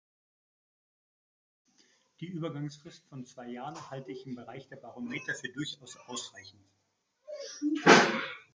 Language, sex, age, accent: German, male, 50-59, Deutschland Deutsch